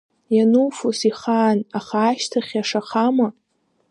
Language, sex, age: Abkhazian, female, under 19